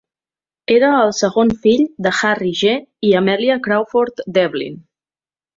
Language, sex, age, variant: Catalan, female, 19-29, Central